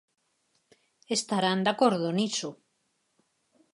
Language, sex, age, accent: Galician, female, 50-59, Normativo (estándar)